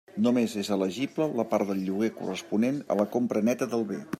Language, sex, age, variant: Catalan, male, 60-69, Central